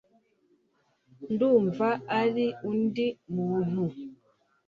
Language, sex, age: Kinyarwanda, female, 30-39